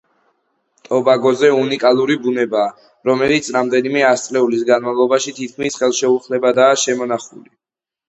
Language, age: Georgian, under 19